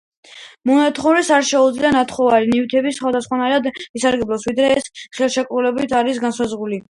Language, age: Georgian, under 19